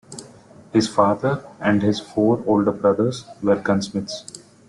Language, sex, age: English, male, 19-29